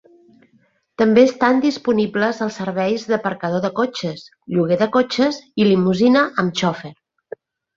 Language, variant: Catalan, Nord-Occidental